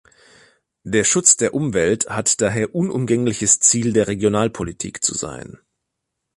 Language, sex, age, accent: German, male, 19-29, Deutschland Deutsch